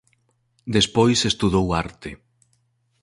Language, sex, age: Galician, male, 40-49